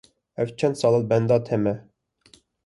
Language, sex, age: Kurdish, male, 19-29